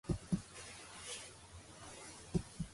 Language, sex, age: Georgian, female, under 19